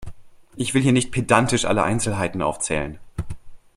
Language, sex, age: German, male, 19-29